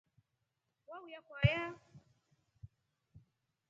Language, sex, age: Rombo, female, 30-39